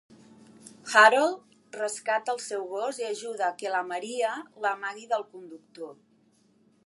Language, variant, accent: Catalan, Central, central